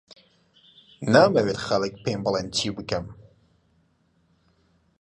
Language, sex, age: Central Kurdish, male, 19-29